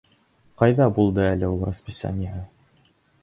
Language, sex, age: Bashkir, male, 19-29